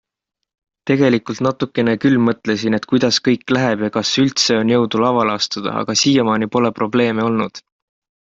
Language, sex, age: Estonian, male, 19-29